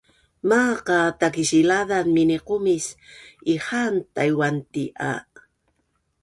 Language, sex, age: Bunun, female, 60-69